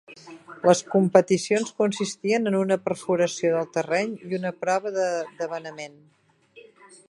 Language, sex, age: Catalan, female, 50-59